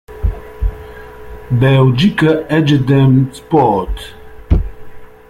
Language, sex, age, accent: English, male, 40-49, United States English